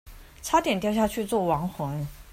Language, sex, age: Chinese, female, 30-39